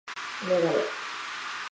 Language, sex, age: Japanese, female, 19-29